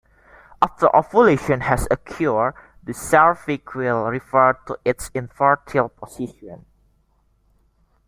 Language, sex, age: English, male, under 19